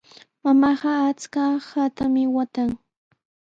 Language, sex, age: Sihuas Ancash Quechua, female, 19-29